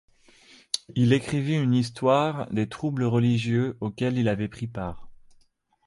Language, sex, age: French, male, 30-39